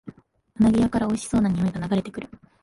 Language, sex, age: Japanese, female, 19-29